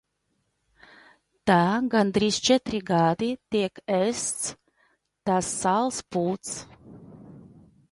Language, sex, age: Latvian, female, 40-49